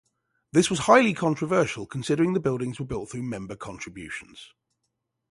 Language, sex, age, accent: English, male, 40-49, England English